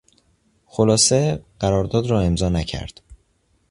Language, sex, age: Persian, male, under 19